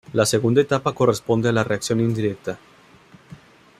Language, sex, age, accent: Spanish, male, 19-29, México